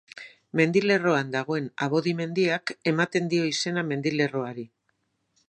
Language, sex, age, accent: Basque, female, 60-69, Mendebalekoa (Araba, Bizkaia, Gipuzkoako mendebaleko herri batzuk)